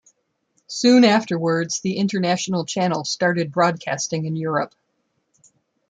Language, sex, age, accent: English, female, 50-59, United States English